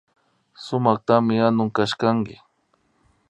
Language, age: Imbabura Highland Quichua, 30-39